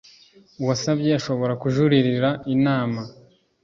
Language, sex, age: Kinyarwanda, male, 19-29